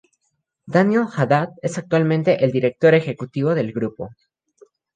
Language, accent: Spanish, Andino-Pacífico: Colombia, Perú, Ecuador, oeste de Bolivia y Venezuela andina